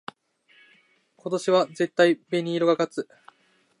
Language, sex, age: Japanese, male, 19-29